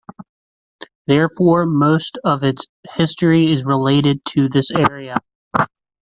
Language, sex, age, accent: English, male, 19-29, United States English